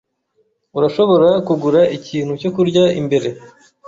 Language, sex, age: Kinyarwanda, male, 19-29